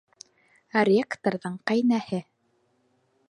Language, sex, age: Bashkir, female, 19-29